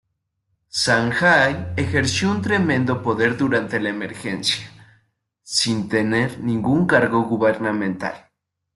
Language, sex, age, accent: Spanish, male, 19-29, México